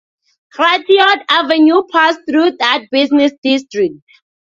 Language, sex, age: English, female, 19-29